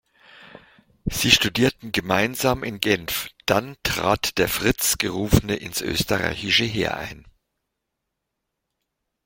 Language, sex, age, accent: German, male, 60-69, Deutschland Deutsch